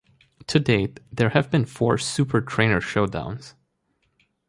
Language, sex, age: English, male, 19-29